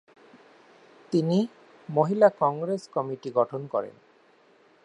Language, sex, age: Bengali, male, 30-39